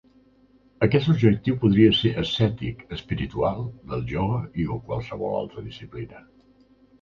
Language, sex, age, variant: Catalan, male, 60-69, Central